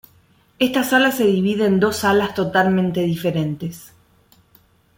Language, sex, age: Spanish, female, 40-49